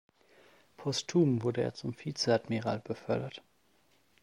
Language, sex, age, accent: German, male, 19-29, Deutschland Deutsch